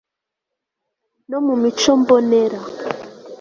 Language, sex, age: Kinyarwanda, female, 19-29